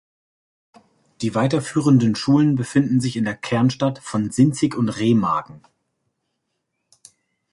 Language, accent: German, Deutschland Deutsch